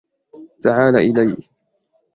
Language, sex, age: Arabic, male, 19-29